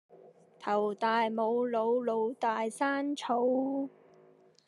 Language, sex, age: Cantonese, female, 30-39